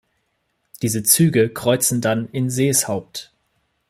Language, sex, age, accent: German, male, 19-29, Deutschland Deutsch